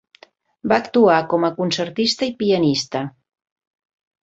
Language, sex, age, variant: Catalan, female, 50-59, Central